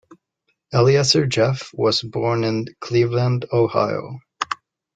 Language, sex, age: English, male, 19-29